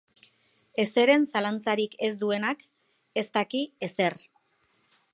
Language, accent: Basque, Mendebalekoa (Araba, Bizkaia, Gipuzkoako mendebaleko herri batzuk)